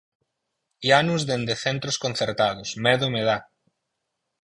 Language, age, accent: Galician, 30-39, Normativo (estándar)